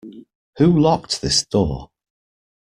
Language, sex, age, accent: English, male, 30-39, England English